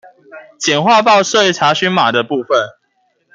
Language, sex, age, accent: Chinese, male, 19-29, 出生地：新北市